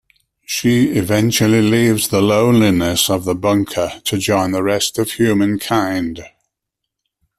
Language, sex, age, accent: English, male, 70-79, England English